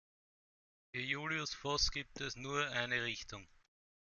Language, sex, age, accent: German, male, 30-39, Österreichisches Deutsch